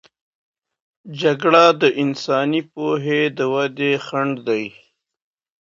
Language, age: Pashto, 30-39